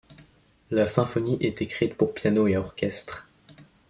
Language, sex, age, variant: French, male, under 19, Français de métropole